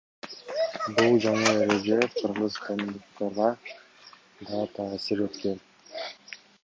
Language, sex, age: Kyrgyz, male, under 19